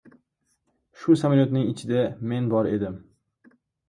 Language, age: Uzbek, 19-29